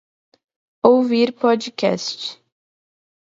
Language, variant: Portuguese, Portuguese (Brasil)